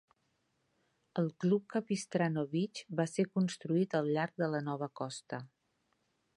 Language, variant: Catalan, Central